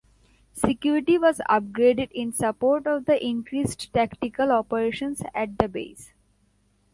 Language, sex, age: English, female, 19-29